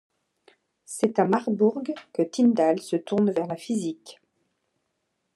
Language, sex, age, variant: French, female, 50-59, Français de métropole